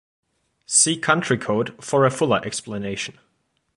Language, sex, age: English, male, under 19